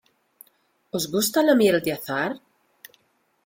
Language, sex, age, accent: Spanish, female, 40-49, América central